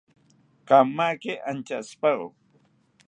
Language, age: South Ucayali Ashéninka, 60-69